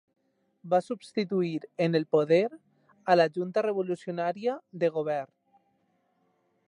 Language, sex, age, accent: Catalan, male, 19-29, valencià